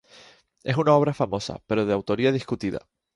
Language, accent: Spanish, España: Islas Canarias